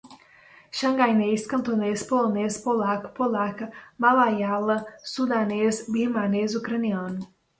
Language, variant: Portuguese, Portuguese (Brasil)